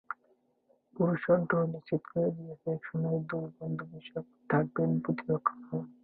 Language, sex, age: Bengali, male, under 19